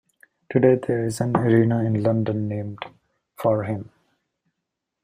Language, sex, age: English, male, 40-49